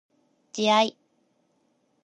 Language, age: Japanese, 19-29